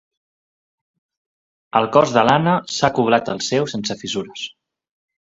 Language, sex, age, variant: Catalan, male, 19-29, Central